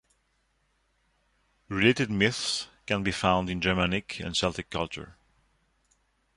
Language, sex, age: English, male, 30-39